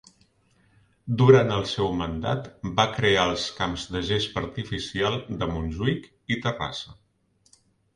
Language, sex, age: Catalan, male, 50-59